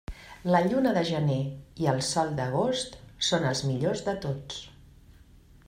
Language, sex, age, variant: Catalan, female, 50-59, Central